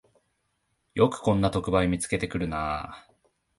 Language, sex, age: Japanese, male, 19-29